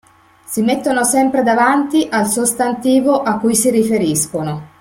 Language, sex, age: Italian, female, 50-59